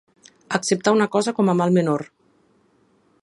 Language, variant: Catalan, Septentrional